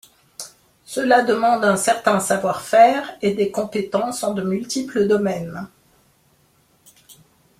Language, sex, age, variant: French, female, 50-59, Français de métropole